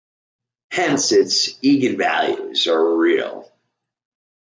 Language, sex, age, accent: English, male, 60-69, United States English